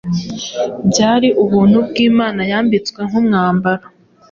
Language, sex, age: Kinyarwanda, female, 19-29